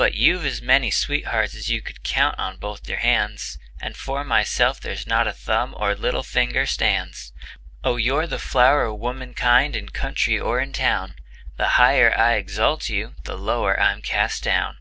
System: none